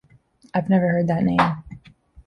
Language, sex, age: English, female, 19-29